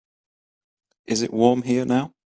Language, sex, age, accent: English, male, 19-29, England English